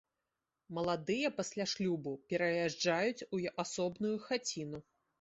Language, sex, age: Belarusian, female, 30-39